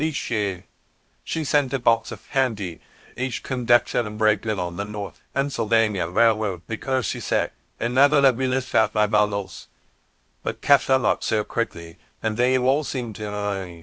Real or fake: fake